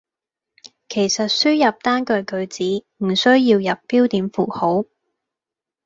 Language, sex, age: Cantonese, female, 19-29